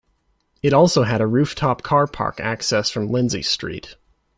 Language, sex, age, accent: English, male, 19-29, United States English